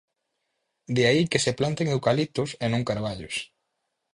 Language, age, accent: Galician, 19-29, Oriental (común en zona oriental)